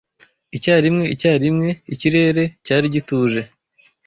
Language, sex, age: Kinyarwanda, male, 19-29